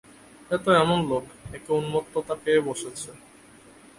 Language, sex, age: Bengali, male, 19-29